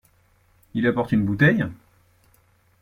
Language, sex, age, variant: French, male, 19-29, Français de métropole